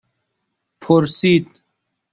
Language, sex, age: Persian, male, 19-29